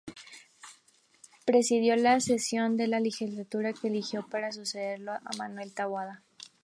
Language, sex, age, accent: Spanish, female, 19-29, México